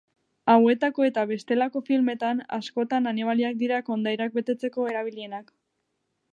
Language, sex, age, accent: Basque, female, 19-29, Mendebalekoa (Araba, Bizkaia, Gipuzkoako mendebaleko herri batzuk)